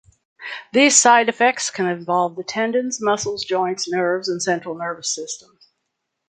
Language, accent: English, United States English